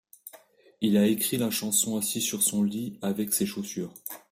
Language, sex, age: French, male, 19-29